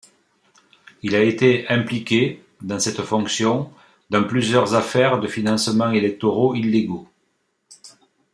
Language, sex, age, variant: French, male, 60-69, Français de métropole